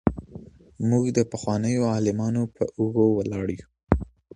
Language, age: Pashto, under 19